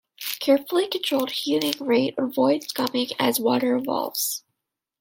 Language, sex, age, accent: English, female, under 19, United States English